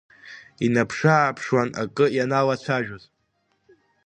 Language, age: Abkhazian, under 19